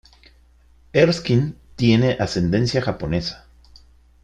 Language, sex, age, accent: Spanish, male, 50-59, México